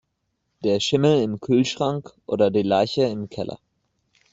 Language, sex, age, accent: German, male, 19-29, Deutschland Deutsch